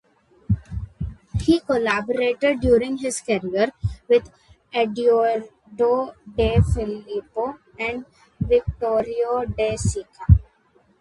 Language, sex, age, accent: English, female, under 19, India and South Asia (India, Pakistan, Sri Lanka)